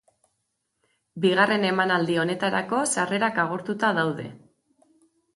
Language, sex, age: Basque, female, 40-49